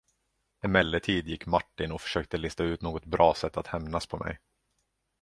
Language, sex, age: Swedish, male, 30-39